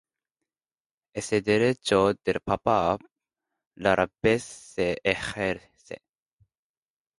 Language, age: Spanish, 19-29